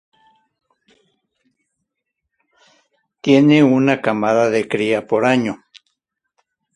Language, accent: Spanish, México